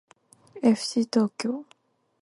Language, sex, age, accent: Japanese, female, 19-29, 関西弁